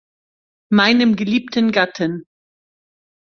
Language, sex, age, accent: German, female, 50-59, Deutschland Deutsch